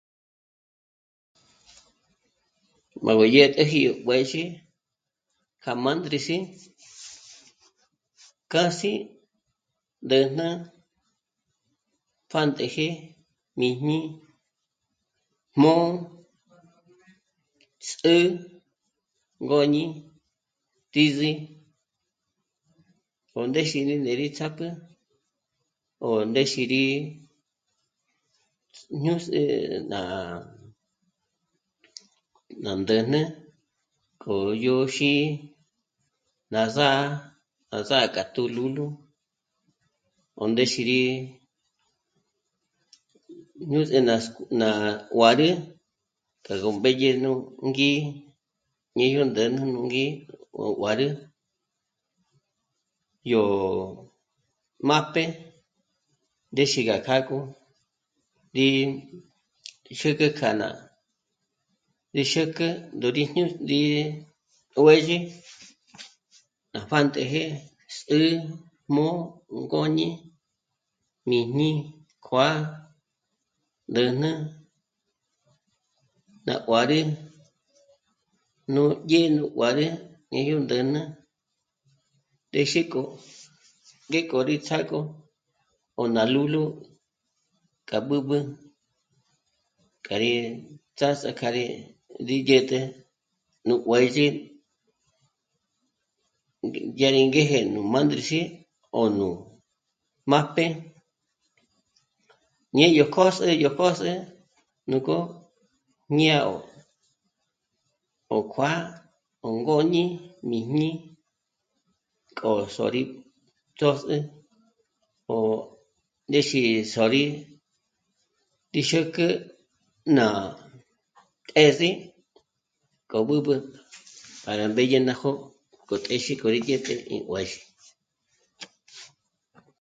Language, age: Michoacán Mazahua, 19-29